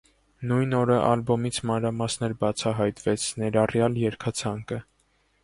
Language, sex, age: Armenian, male, 19-29